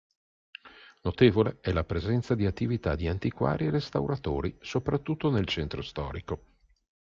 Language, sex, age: Italian, male, 50-59